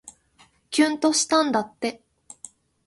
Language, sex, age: Japanese, female, 19-29